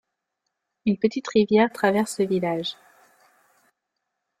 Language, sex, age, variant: French, female, 30-39, Français de métropole